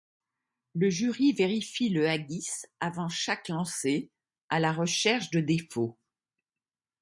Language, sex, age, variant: French, female, 70-79, Français de métropole